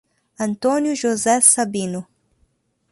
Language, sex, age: Portuguese, female, 30-39